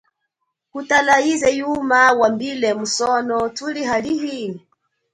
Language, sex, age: Chokwe, female, 30-39